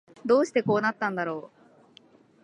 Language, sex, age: Japanese, female, 19-29